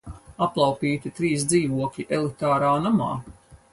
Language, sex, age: Latvian, female, 50-59